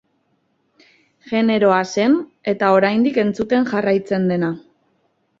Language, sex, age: Basque, female, 19-29